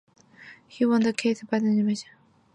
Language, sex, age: English, female, 19-29